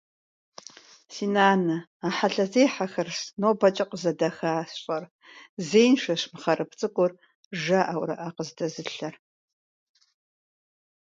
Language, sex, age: Russian, female, 50-59